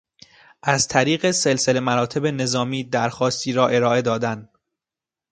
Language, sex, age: Persian, male, 19-29